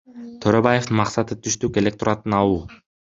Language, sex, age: Kyrgyz, male, under 19